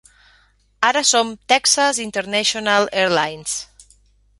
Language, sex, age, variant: Catalan, female, 40-49, Central